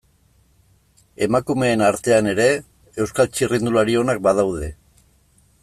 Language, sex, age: Basque, male, 50-59